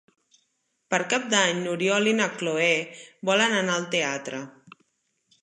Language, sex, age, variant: Catalan, female, 30-39, Central